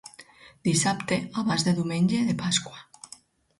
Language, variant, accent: Catalan, Alacantí, valencià